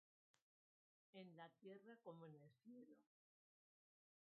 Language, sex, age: Spanish, female, 50-59